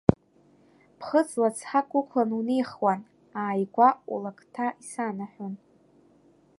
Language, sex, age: Abkhazian, female, 19-29